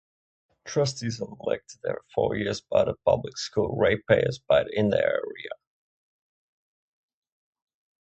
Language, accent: English, Czech